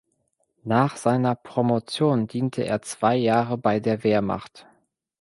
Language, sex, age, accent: German, male, 30-39, Deutschland Deutsch